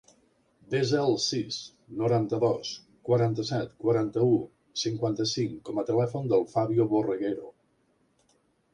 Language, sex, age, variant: Catalan, male, 50-59, Nord-Occidental